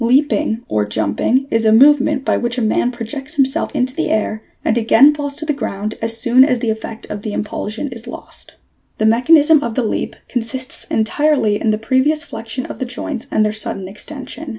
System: none